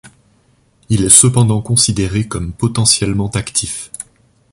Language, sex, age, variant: French, male, 30-39, Français de métropole